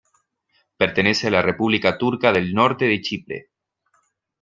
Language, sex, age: Spanish, male, 19-29